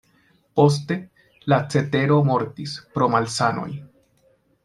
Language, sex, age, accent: Esperanto, male, 19-29, Internacia